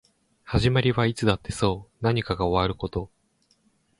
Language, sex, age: Japanese, male, under 19